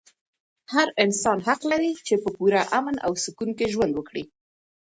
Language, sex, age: Pashto, female, 30-39